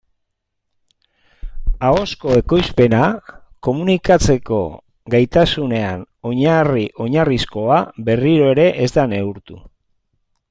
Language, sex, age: Basque, male, 60-69